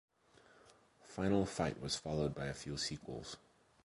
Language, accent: English, United States English